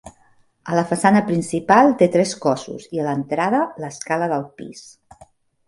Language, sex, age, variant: Catalan, female, 40-49, Central